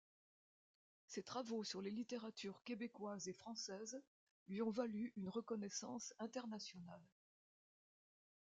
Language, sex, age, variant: French, female, 70-79, Français de métropole